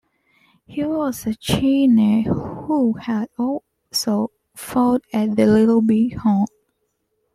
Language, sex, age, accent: English, female, 19-29, India and South Asia (India, Pakistan, Sri Lanka)